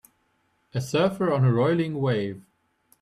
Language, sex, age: English, male, 30-39